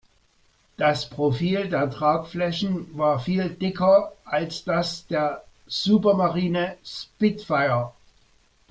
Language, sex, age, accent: German, male, 60-69, Deutschland Deutsch